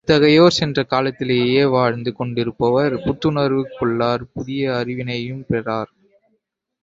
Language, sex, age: Tamil, male, 19-29